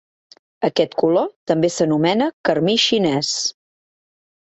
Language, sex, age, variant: Catalan, female, 40-49, Central